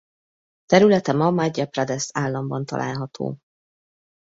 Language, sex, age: Hungarian, female, 30-39